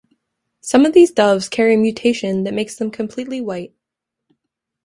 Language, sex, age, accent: English, female, under 19, United States English